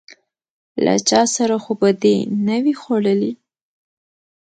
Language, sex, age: Pashto, female, under 19